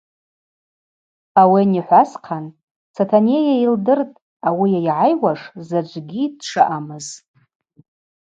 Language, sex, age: Abaza, female, 40-49